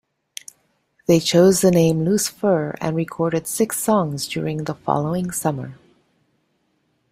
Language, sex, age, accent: English, female, 50-59, Canadian English